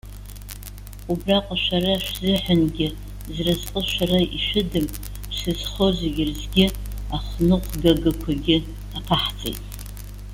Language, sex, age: Abkhazian, female, 70-79